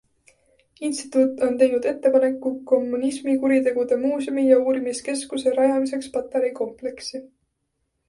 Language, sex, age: Estonian, female, 19-29